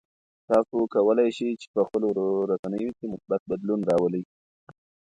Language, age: Pashto, 30-39